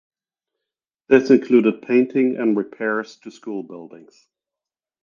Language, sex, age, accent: English, male, 40-49, German